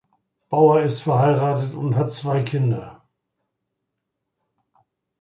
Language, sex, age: German, male, 70-79